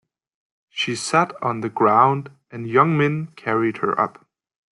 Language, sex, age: English, male, 19-29